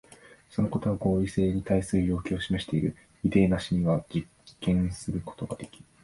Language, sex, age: Japanese, male, 19-29